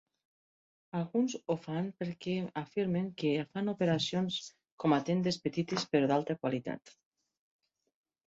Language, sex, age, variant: Catalan, female, 50-59, Septentrional